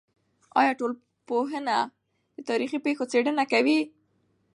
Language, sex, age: Pashto, female, under 19